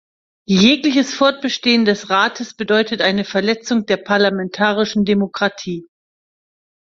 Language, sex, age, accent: German, female, 50-59, Deutschland Deutsch